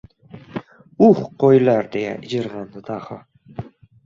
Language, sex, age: Uzbek, male, 19-29